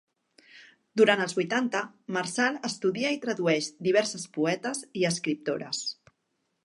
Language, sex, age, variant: Catalan, female, 50-59, Central